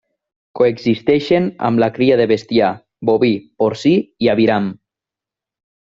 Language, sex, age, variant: Catalan, male, 19-29, Nord-Occidental